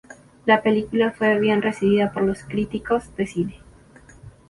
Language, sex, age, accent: Spanish, female, under 19, Andino-Pacífico: Colombia, Perú, Ecuador, oeste de Bolivia y Venezuela andina